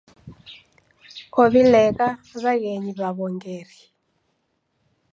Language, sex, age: Taita, female, 60-69